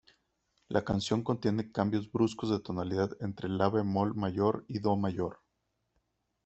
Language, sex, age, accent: Spanish, male, 30-39, México